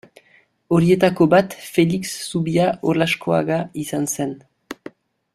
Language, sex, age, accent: Basque, male, 19-29, Nafar-lapurtarra edo Zuberotarra (Lapurdi, Nafarroa Beherea, Zuberoa)